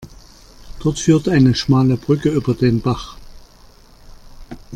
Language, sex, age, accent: German, male, 50-59, Deutschland Deutsch